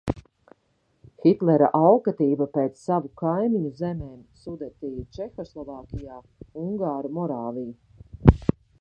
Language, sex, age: Latvian, female, 30-39